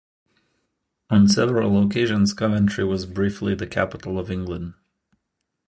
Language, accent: English, Canadian English